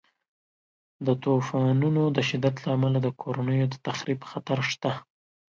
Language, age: Pashto, 19-29